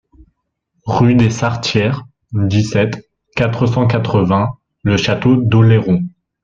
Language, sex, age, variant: French, male, 19-29, Français de métropole